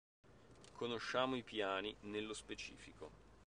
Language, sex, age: Italian, male, 30-39